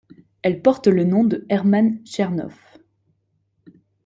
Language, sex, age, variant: French, female, 19-29, Français de métropole